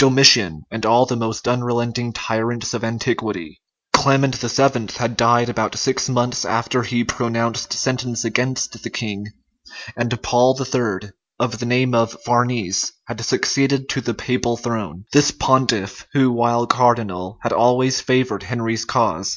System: none